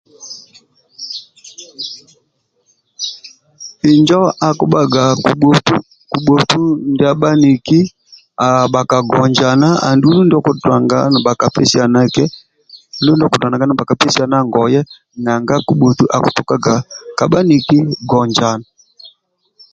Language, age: Amba (Uganda), 50-59